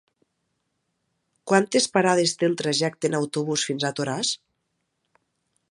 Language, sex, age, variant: Catalan, female, 40-49, Nord-Occidental